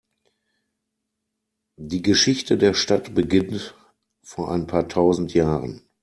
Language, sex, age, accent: German, male, 40-49, Deutschland Deutsch